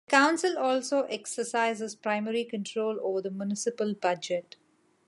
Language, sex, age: English, female, 40-49